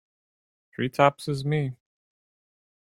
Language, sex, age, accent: English, male, 19-29, United States English